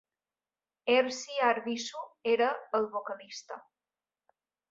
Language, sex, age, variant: Catalan, female, 40-49, Balear